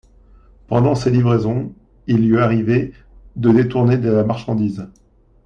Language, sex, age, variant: French, male, 40-49, Français de métropole